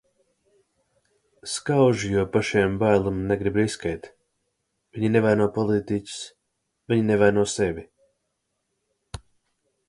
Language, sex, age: Latvian, male, 19-29